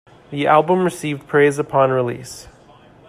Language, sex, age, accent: English, male, 30-39, Canadian English